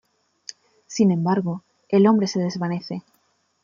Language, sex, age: Spanish, female, 19-29